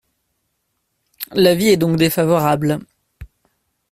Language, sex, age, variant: French, male, 19-29, Français de métropole